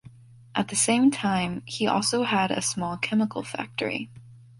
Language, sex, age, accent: English, female, under 19, United States English